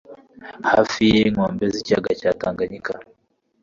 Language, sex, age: Kinyarwanda, male, 19-29